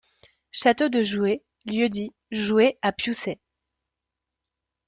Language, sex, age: French, female, 19-29